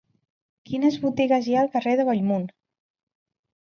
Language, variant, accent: Catalan, Central, central